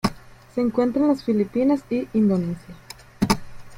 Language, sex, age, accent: Spanish, female, 19-29, México